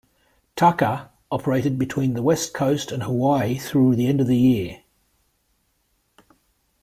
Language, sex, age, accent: English, male, 50-59, Australian English